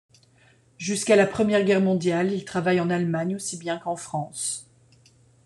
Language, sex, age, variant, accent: French, female, 40-49, Français d'Europe, Français de Belgique